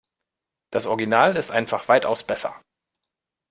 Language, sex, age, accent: German, male, 30-39, Deutschland Deutsch